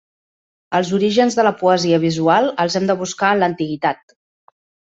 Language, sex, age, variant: Catalan, female, 30-39, Central